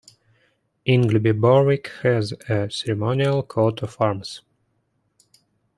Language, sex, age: English, male, 19-29